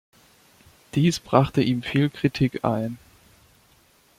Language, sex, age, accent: German, male, 19-29, Deutschland Deutsch